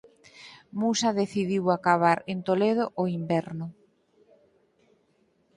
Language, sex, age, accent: Galician, female, 50-59, Normativo (estándar)